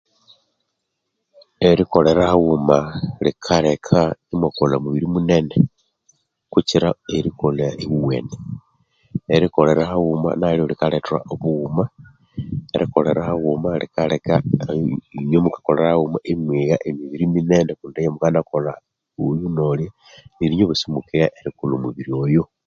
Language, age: Konzo, 50-59